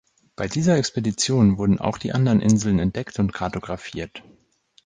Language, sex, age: German, male, 30-39